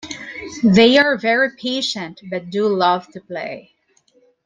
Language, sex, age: English, female, 40-49